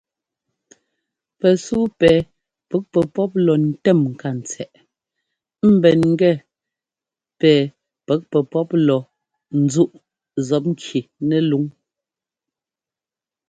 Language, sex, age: Ngomba, female, 40-49